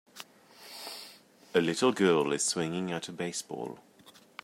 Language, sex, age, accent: English, male, 30-39, England English